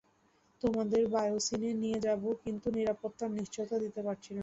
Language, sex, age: Bengali, female, 19-29